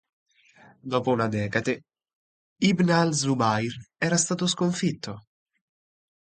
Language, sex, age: Italian, male, 19-29